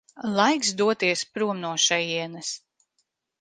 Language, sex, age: Latvian, female, 30-39